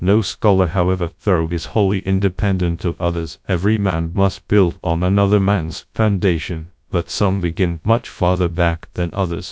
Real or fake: fake